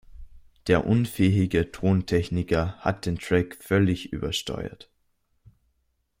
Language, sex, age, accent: German, male, under 19, Österreichisches Deutsch